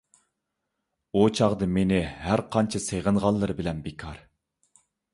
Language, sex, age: Uyghur, male, 30-39